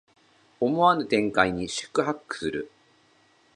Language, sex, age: Japanese, male, 30-39